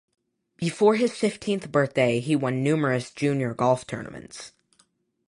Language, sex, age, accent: English, female, under 19, United States English